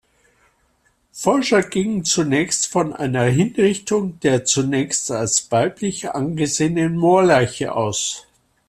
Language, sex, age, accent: German, male, 60-69, Deutschland Deutsch